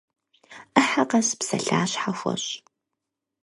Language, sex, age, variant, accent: Kabardian, female, 30-39, Адыгэбзэ (Къэбэрдей, Кирил, псоми зэдай), Джылэхъстэней (Gilahsteney)